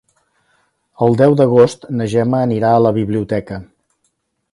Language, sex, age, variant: Catalan, male, 60-69, Central